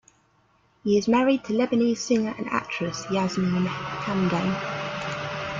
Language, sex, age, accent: English, female, 30-39, England English